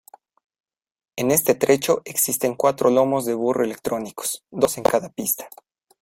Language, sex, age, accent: Spanish, male, 19-29, México